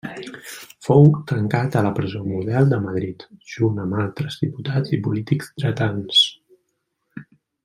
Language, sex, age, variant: Catalan, male, 19-29, Central